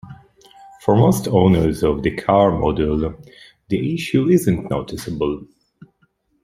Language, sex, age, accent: English, male, 50-59, United States English